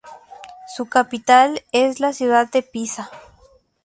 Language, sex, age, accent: Spanish, male, 19-29, México